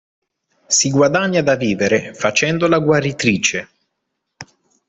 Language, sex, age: Italian, male, 30-39